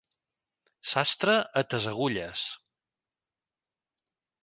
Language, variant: Catalan, Central